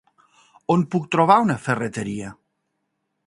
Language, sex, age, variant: Catalan, male, 40-49, Nord-Occidental